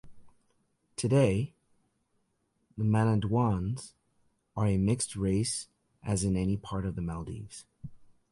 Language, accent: English, United States English